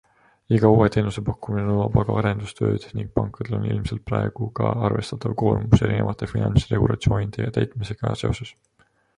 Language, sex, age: Estonian, male, 19-29